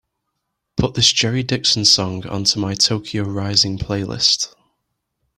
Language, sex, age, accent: English, male, 19-29, England English